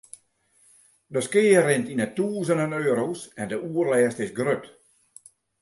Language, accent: Western Frisian, Klaaifrysk